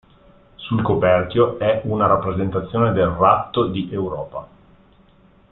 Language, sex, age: Italian, male, 40-49